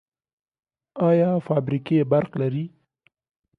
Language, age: Pashto, 19-29